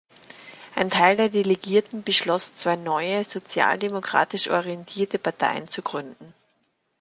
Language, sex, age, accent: German, female, 30-39, Österreichisches Deutsch